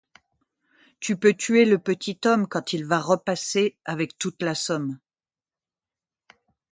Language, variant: French, Français de métropole